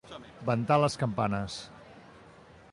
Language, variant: Catalan, Central